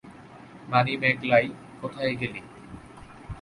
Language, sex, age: Bengali, male, 19-29